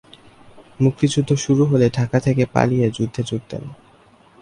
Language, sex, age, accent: Bengali, male, under 19, Native